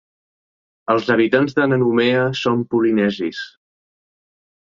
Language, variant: Catalan, Central